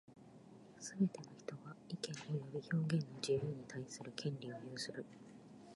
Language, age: Japanese, 50-59